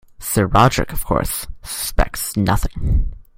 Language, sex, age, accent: English, male, under 19, United States English